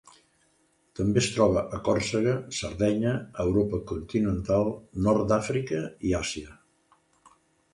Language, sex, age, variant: Catalan, male, 70-79, Central